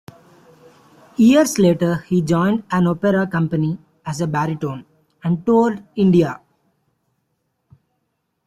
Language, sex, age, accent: English, male, 19-29, India and South Asia (India, Pakistan, Sri Lanka)